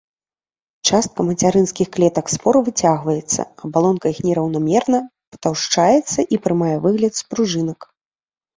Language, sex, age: Belarusian, female, 30-39